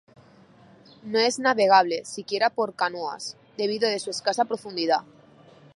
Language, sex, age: Spanish, female, 30-39